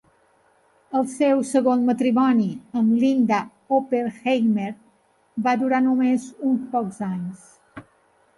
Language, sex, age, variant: Catalan, female, 50-59, Balear